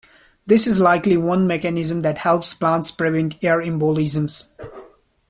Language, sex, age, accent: English, male, 19-29, India and South Asia (India, Pakistan, Sri Lanka)